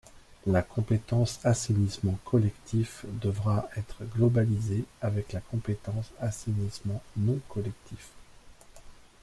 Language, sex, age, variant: French, male, 40-49, Français de métropole